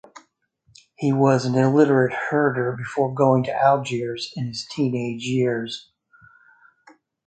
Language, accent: English, United States English